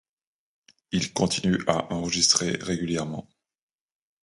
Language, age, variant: French, 30-39, Français de métropole